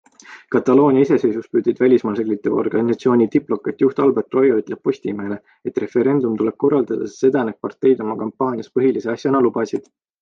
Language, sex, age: Estonian, male, 19-29